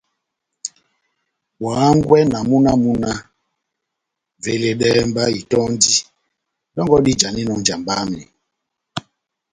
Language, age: Batanga, 70-79